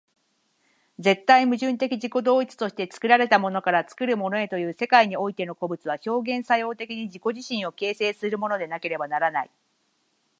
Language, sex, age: Japanese, female, 30-39